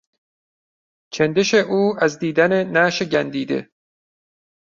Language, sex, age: Persian, male, 40-49